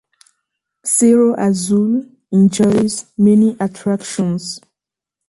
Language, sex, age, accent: English, female, 19-29, Canadian English